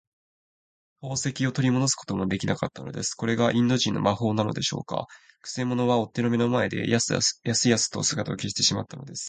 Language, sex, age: Japanese, male, 19-29